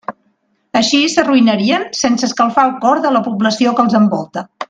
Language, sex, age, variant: Catalan, female, 40-49, Nord-Occidental